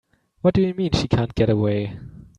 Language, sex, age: English, male, 19-29